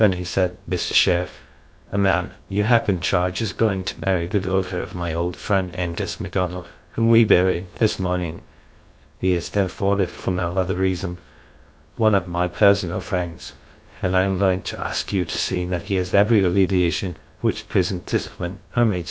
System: TTS, GlowTTS